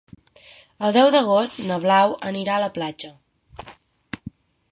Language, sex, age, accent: Catalan, female, 19-29, central; septentrional